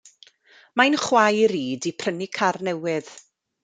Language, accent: Welsh, Y Deyrnas Unedig Cymraeg